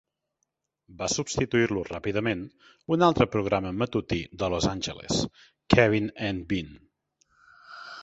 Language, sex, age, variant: Catalan, male, 30-39, Central